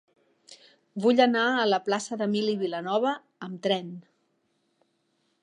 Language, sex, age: Catalan, female, 50-59